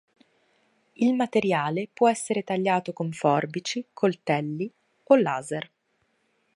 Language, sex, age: Italian, female, 19-29